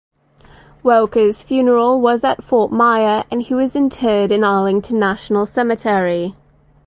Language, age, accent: English, 30-39, United States English; England English